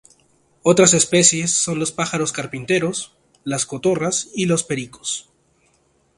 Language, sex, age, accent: Spanish, male, 19-29, Andino-Pacífico: Colombia, Perú, Ecuador, oeste de Bolivia y Venezuela andina